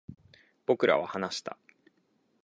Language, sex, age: Japanese, male, 19-29